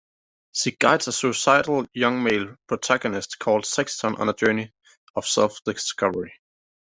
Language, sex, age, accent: English, male, 30-39, United States English